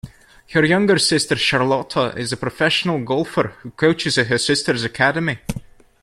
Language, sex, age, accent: English, male, 19-29, Scottish English